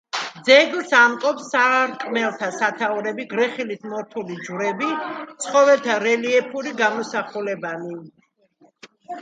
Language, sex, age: Georgian, female, 50-59